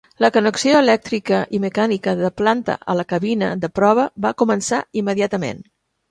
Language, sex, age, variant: Catalan, female, 70-79, Central